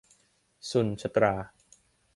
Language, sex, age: Thai, male, under 19